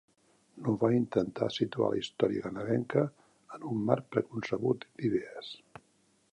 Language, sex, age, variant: Catalan, male, 70-79, Central